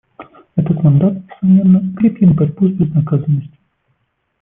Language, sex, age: Russian, male, 30-39